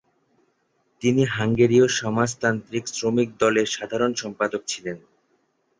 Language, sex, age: Bengali, male, 19-29